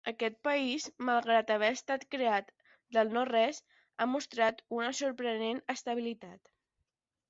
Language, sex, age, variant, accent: Catalan, female, under 19, Balear, balear